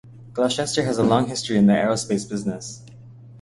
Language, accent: English, United States English